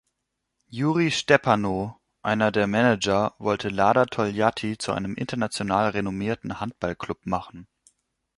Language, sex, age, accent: German, male, 19-29, Deutschland Deutsch